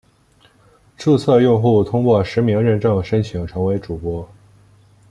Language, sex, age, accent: Chinese, male, 19-29, 出生地：河南省